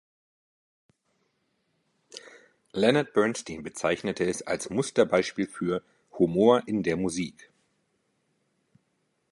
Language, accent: German, Deutschland Deutsch